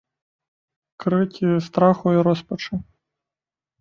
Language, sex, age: Belarusian, male, 30-39